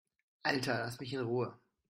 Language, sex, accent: German, male, Deutschland Deutsch